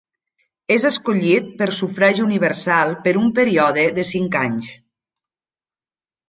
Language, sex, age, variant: Catalan, female, 40-49, Nord-Occidental